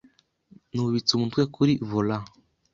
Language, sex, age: Kinyarwanda, male, 30-39